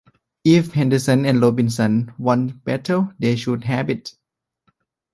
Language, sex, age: English, male, 19-29